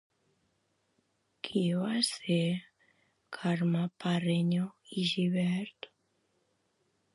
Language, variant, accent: Catalan, Central, central